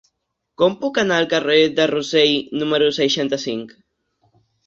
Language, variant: Catalan, Central